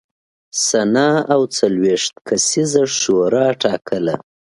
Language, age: Pashto, 19-29